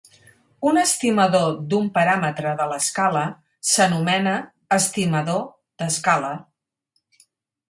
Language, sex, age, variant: Catalan, female, 50-59, Central